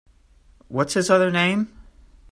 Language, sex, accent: English, male, United States English